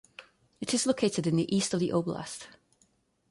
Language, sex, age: English, female, 30-39